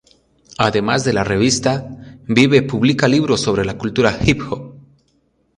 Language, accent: Spanish, América central